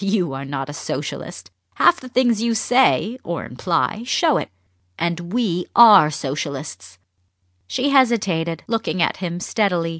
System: none